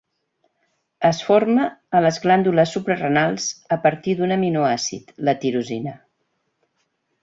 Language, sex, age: Catalan, female, 60-69